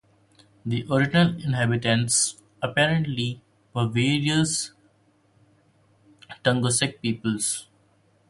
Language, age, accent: English, 19-29, India and South Asia (India, Pakistan, Sri Lanka)